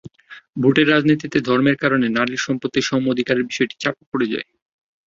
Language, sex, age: Bengali, male, 19-29